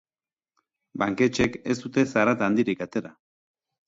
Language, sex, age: Basque, male, 30-39